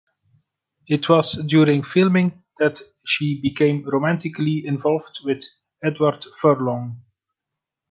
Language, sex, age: English, male, 40-49